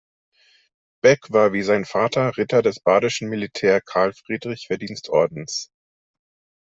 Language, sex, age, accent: German, male, 30-39, Deutschland Deutsch